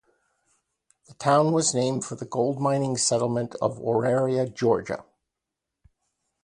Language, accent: English, United States English